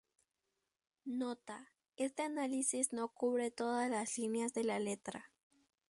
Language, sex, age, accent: Spanish, female, under 19, México